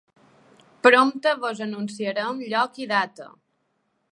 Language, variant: Catalan, Balear